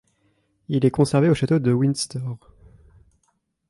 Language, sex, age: French, male, under 19